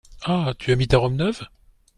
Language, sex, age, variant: French, male, 50-59, Français de métropole